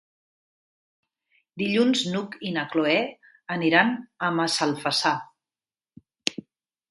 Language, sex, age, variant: Catalan, female, 40-49, Central